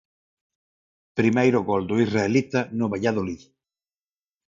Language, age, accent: Galician, 30-39, Normativo (estándar); Neofalante